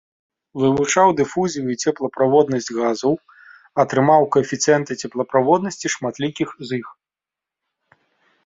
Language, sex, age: Belarusian, male, 40-49